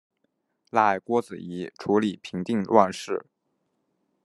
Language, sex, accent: Chinese, male, 出生地：河南省